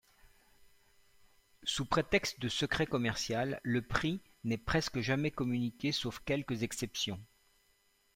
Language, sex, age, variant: French, male, 50-59, Français de métropole